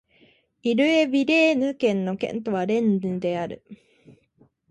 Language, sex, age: Japanese, female, 19-29